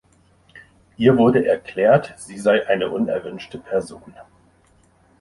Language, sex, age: German, male, 60-69